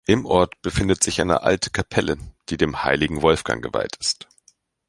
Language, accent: German, Deutschland Deutsch